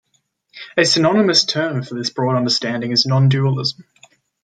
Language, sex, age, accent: English, male, under 19, Australian English